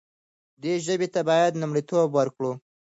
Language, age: Pashto, under 19